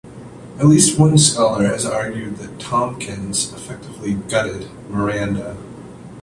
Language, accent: English, United States English